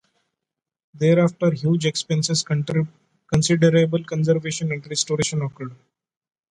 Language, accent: English, India and South Asia (India, Pakistan, Sri Lanka)